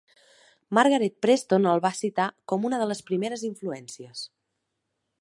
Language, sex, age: Catalan, female, 30-39